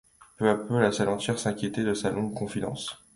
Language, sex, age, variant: French, male, 19-29, Français de métropole